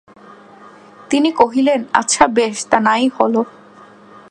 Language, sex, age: Bengali, female, 19-29